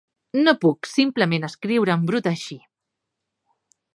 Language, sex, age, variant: Catalan, female, 40-49, Central